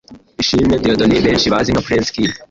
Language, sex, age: Kinyarwanda, male, 19-29